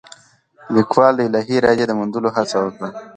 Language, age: Pashto, under 19